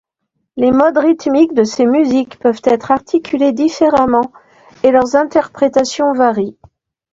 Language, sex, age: French, female, 50-59